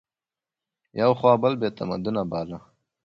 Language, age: Pashto, under 19